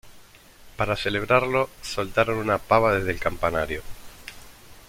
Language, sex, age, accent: Spanish, male, 30-39, Rioplatense: Argentina, Uruguay, este de Bolivia, Paraguay